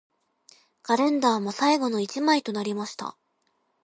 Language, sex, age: Japanese, female, 19-29